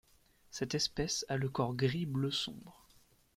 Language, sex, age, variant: French, male, 19-29, Français de métropole